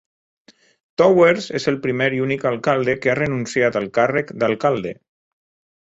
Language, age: Catalan, 50-59